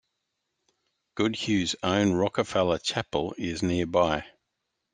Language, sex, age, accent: English, male, 50-59, Australian English